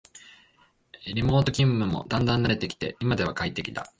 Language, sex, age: Japanese, male, 19-29